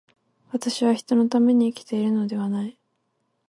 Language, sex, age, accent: Japanese, female, 19-29, 関西弁